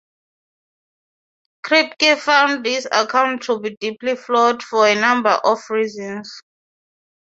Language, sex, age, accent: English, female, 19-29, Southern African (South Africa, Zimbabwe, Namibia)